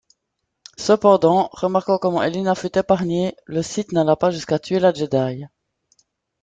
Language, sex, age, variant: French, female, 40-49, Français de métropole